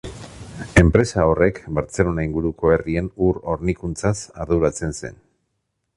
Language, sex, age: Basque, male, 50-59